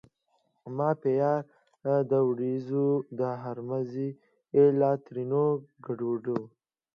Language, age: Pashto, under 19